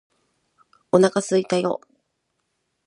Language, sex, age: Japanese, female, 40-49